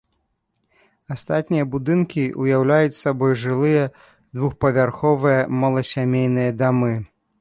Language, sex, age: Belarusian, male, 30-39